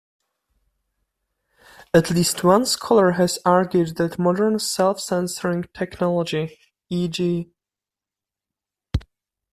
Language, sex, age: English, male, 19-29